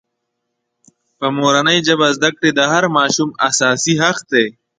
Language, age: Pashto, 19-29